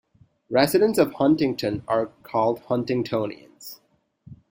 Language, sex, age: English, male, 19-29